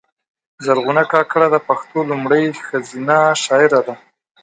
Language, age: Pashto, 30-39